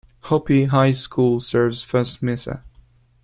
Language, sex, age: English, male, 19-29